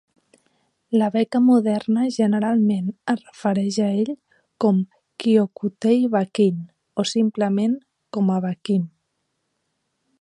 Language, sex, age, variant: Catalan, female, 19-29, Central